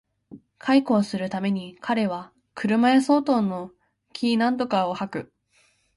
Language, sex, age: Japanese, female, under 19